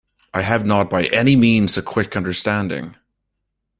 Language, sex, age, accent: English, male, 19-29, United States English